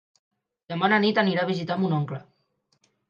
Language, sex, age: Catalan, male, 19-29